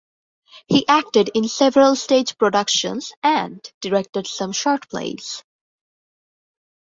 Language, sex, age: English, female, 19-29